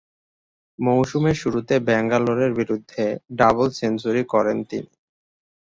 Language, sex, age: Bengali, male, 19-29